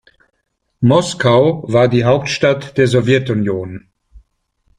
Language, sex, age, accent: German, male, 60-69, Deutschland Deutsch